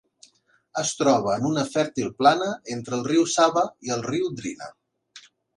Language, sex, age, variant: Catalan, male, 30-39, Central